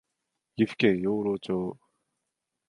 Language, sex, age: Japanese, male, 19-29